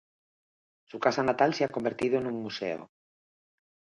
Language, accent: Spanish, España: Norte peninsular (Asturias, Castilla y León, Cantabria, País Vasco, Navarra, Aragón, La Rioja, Guadalajara, Cuenca)